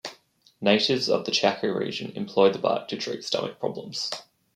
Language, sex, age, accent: English, male, 19-29, Australian English